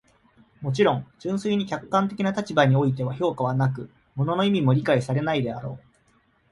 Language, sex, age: Japanese, male, 30-39